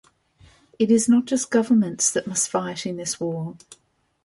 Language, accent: English, Australian English